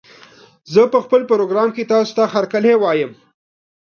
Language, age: Pashto, 30-39